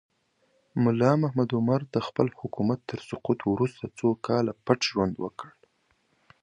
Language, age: Pashto, 19-29